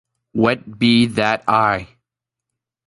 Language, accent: English, United States English